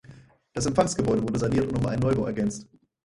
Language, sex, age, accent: German, male, 19-29, Deutschland Deutsch